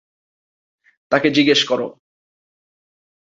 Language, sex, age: Bengali, male, 19-29